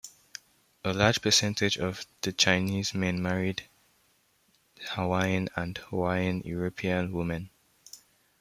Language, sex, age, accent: English, male, under 19, Southern African (South Africa, Zimbabwe, Namibia)